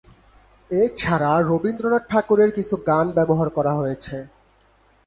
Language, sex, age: Bengali, male, 19-29